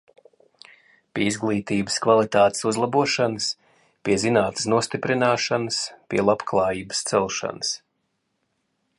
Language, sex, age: Latvian, male, 40-49